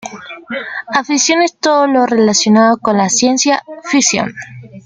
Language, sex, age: Spanish, female, 19-29